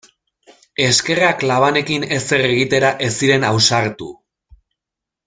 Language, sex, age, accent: Basque, male, 30-39, Mendebalekoa (Araba, Bizkaia, Gipuzkoako mendebaleko herri batzuk)